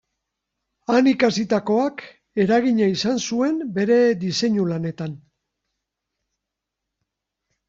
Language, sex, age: Basque, male, 50-59